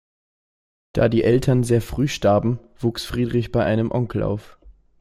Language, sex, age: German, male, 19-29